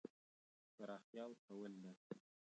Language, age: Pashto, 30-39